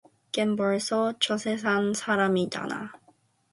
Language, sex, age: Korean, female, 19-29